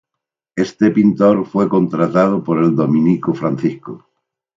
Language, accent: Spanish, España: Sur peninsular (Andalucia, Extremadura, Murcia)